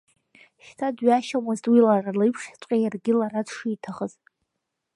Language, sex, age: Abkhazian, female, under 19